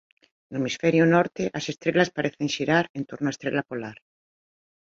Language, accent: Galician, Normativo (estándar)